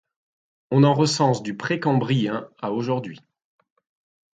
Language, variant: French, Français de métropole